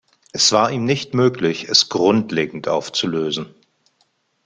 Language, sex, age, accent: German, male, 50-59, Deutschland Deutsch